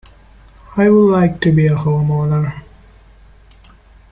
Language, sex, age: English, male, 19-29